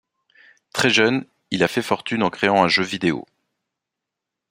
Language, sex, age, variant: French, male, 40-49, Français de métropole